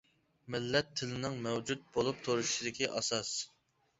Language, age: Uyghur, 19-29